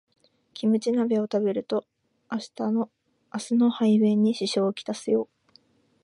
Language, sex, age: Japanese, female, 19-29